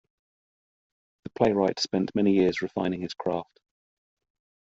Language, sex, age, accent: English, male, 50-59, England English